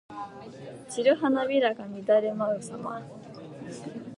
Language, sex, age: Japanese, female, 19-29